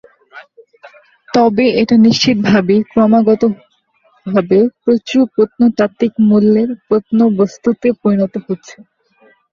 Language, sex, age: Bengali, male, 19-29